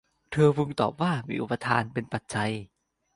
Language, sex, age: Thai, male, 19-29